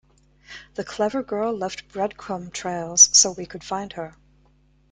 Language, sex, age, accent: English, female, 50-59, United States English